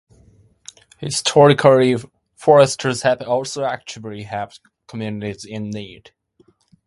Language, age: English, 19-29